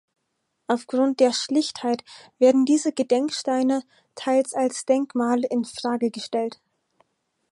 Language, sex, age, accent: German, female, 19-29, Deutschland Deutsch